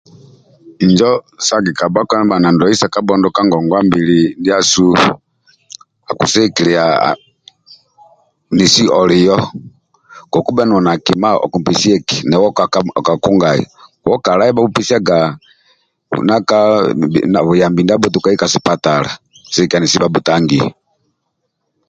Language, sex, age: Amba (Uganda), male, 50-59